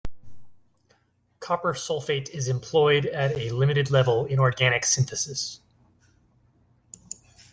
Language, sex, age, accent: English, male, 30-39, United States English